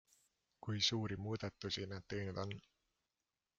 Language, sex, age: Estonian, male, 19-29